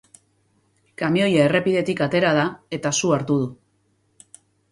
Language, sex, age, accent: Basque, female, 40-49, Mendebalekoa (Araba, Bizkaia, Gipuzkoako mendebaleko herri batzuk)